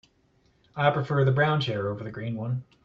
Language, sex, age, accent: English, male, 40-49, United States English